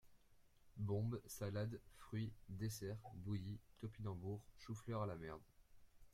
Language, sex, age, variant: French, male, 19-29, Français de métropole